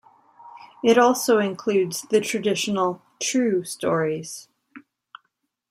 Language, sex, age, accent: English, female, 30-39, Canadian English